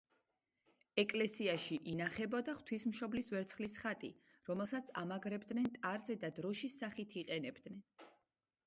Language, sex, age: Georgian, female, 30-39